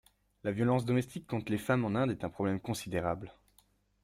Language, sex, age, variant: French, male, under 19, Français de métropole